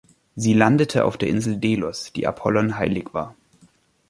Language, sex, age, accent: German, male, 19-29, Deutschland Deutsch